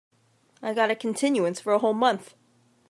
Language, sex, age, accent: English, female, 30-39, United States English